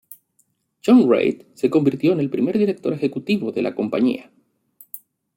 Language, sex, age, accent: Spanish, male, 40-49, Andino-Pacífico: Colombia, Perú, Ecuador, oeste de Bolivia y Venezuela andina